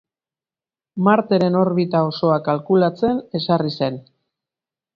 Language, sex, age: Basque, female, 50-59